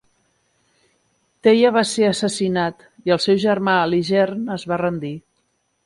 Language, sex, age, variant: Catalan, female, 50-59, Central